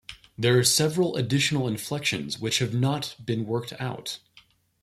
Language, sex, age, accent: English, male, 19-29, United States English